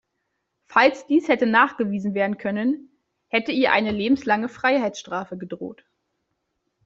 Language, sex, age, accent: German, female, 19-29, Deutschland Deutsch